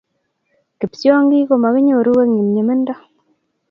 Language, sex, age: Kalenjin, female, 19-29